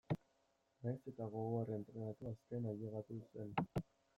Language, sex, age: Basque, male, 19-29